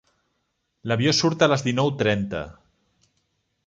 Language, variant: Catalan, Central